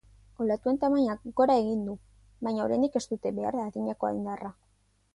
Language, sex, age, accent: Basque, female, 19-29, Mendebalekoa (Araba, Bizkaia, Gipuzkoako mendebaleko herri batzuk)